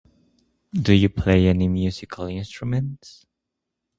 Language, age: English, 19-29